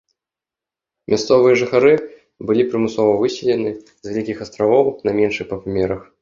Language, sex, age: Belarusian, male, 19-29